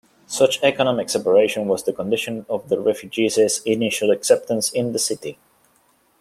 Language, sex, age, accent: English, male, 40-49, England English